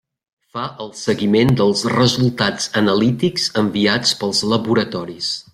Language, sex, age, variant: Catalan, male, 40-49, Central